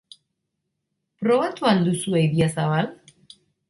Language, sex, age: Basque, female, 40-49